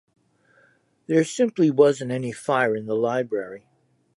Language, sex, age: English, male, 70-79